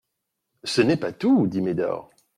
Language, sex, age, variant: French, male, 40-49, Français de métropole